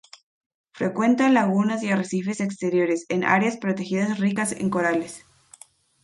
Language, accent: Spanish, México